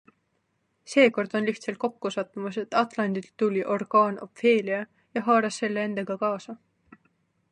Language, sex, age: Estonian, female, 19-29